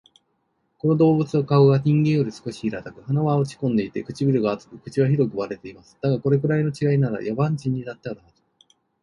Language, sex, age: Japanese, male, 40-49